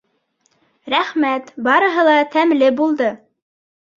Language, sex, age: Bashkir, female, under 19